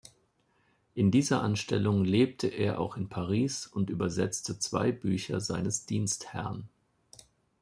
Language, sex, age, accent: German, male, 40-49, Deutschland Deutsch